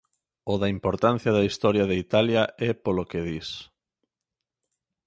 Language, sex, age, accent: Galician, male, 19-29, Normativo (estándar)